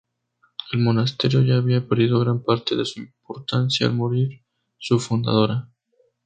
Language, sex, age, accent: Spanish, male, 19-29, México